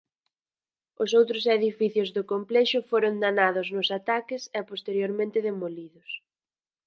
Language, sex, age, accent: Galician, female, 19-29, Central (sen gheada)